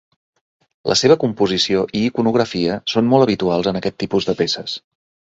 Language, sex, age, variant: Catalan, male, 40-49, Central